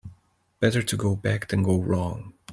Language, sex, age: English, male, 19-29